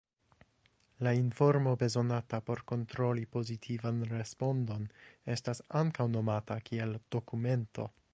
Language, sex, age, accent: Esperanto, male, 19-29, Internacia